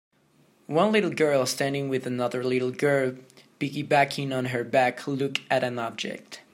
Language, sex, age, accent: English, male, 19-29, United States English